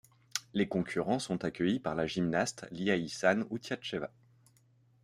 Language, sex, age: French, male, 30-39